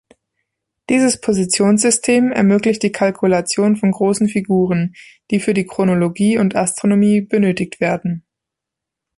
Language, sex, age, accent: German, female, 19-29, Deutschland Deutsch